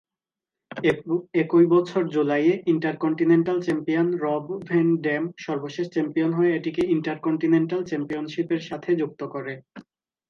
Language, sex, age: Bengali, male, 19-29